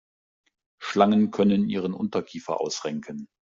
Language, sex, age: German, male, 50-59